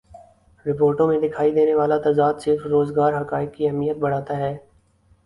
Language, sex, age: Urdu, male, 19-29